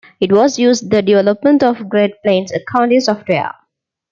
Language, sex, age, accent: English, female, 19-29, India and South Asia (India, Pakistan, Sri Lanka)